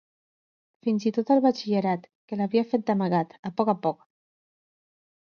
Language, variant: Catalan, Central